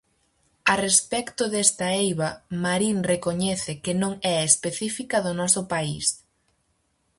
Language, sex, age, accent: Galician, female, under 19, Central (gheada)